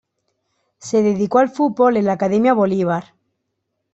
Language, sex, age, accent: Spanish, female, 19-29, España: Sur peninsular (Andalucia, Extremadura, Murcia)